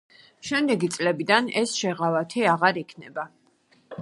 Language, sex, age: Georgian, female, 40-49